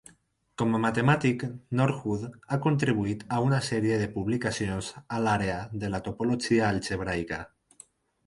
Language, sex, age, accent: Catalan, male, 19-29, valencià